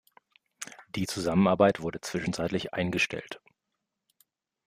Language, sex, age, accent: German, male, 40-49, Deutschland Deutsch